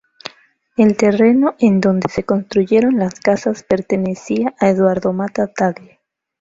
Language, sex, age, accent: Spanish, female, 19-29, Andino-Pacífico: Colombia, Perú, Ecuador, oeste de Bolivia y Venezuela andina